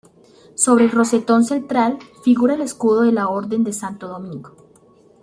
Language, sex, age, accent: Spanish, female, under 19, Andino-Pacífico: Colombia, Perú, Ecuador, oeste de Bolivia y Venezuela andina